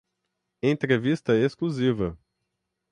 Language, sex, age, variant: Portuguese, male, 30-39, Portuguese (Brasil)